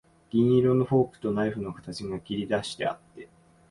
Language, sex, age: Japanese, male, 19-29